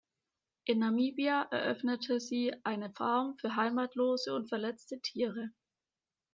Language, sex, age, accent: German, female, 19-29, Deutschland Deutsch